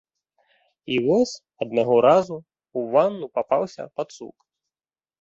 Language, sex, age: Belarusian, male, 30-39